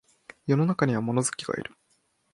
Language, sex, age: Japanese, male, 19-29